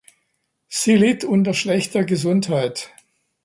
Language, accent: German, Deutschland Deutsch